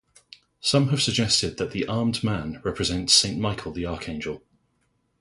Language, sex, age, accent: English, male, 30-39, England English